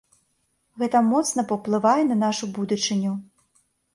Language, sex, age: Belarusian, female, 19-29